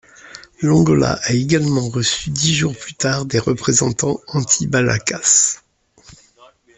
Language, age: French, 50-59